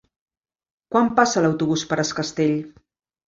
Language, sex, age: Catalan, female, 50-59